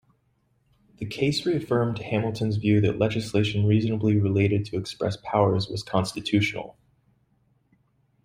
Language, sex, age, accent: English, male, 30-39, United States English